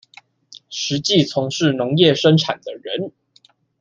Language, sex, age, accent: Chinese, male, 19-29, 出生地：新北市